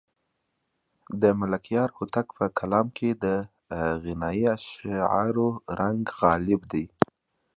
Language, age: Pashto, 19-29